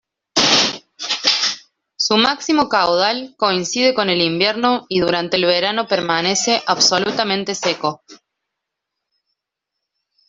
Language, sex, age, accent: Spanish, female, 19-29, Rioplatense: Argentina, Uruguay, este de Bolivia, Paraguay